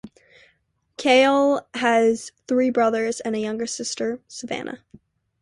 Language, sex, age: English, female, under 19